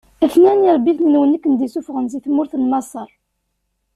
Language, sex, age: Kabyle, female, 19-29